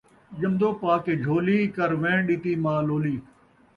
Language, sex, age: Saraiki, male, 50-59